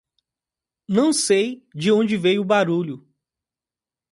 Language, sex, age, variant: Portuguese, male, 30-39, Portuguese (Brasil)